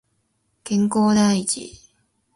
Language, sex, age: Japanese, female, 19-29